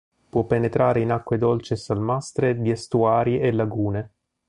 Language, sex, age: Italian, male, 40-49